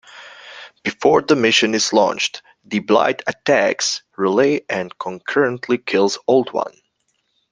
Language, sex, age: English, male, 19-29